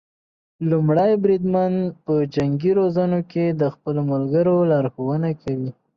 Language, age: Pashto, 19-29